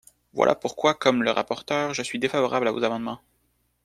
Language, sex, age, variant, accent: French, male, 19-29, Français d'Amérique du Nord, Français du Canada